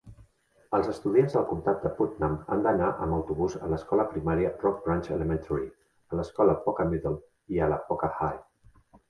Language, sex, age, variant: Catalan, male, 40-49, Central